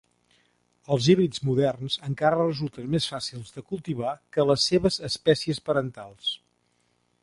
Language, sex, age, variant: Catalan, male, 50-59, Central